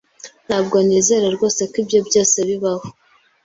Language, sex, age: Kinyarwanda, female, 19-29